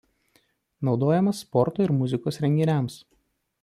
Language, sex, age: Lithuanian, male, 30-39